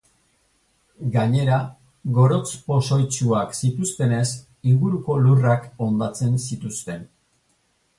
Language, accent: Basque, Erdialdekoa edo Nafarra (Gipuzkoa, Nafarroa)